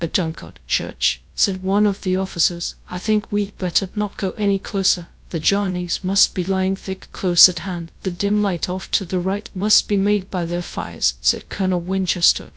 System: TTS, GradTTS